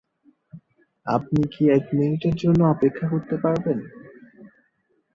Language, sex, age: Bengali, male, 19-29